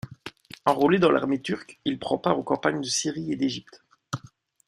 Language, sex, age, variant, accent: French, male, 19-29, Français d'Europe, Français de Belgique